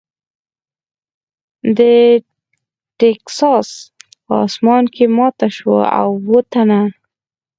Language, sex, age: Pashto, female, 19-29